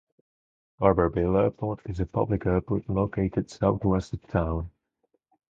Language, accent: English, England English